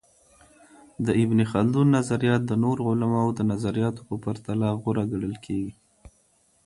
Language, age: Pashto, 30-39